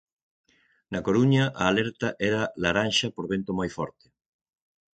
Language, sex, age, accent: Galician, male, 60-69, Atlántico (seseo e gheada)